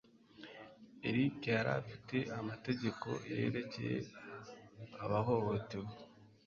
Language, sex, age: Kinyarwanda, male, 30-39